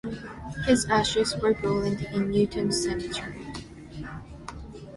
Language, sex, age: English, female, 19-29